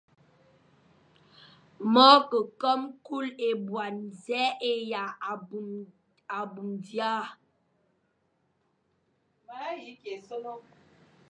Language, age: Fang, under 19